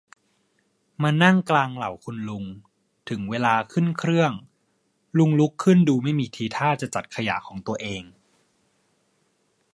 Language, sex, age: Thai, male, 19-29